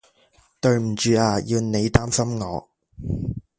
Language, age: Cantonese, 19-29